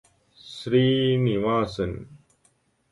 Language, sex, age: English, male, 19-29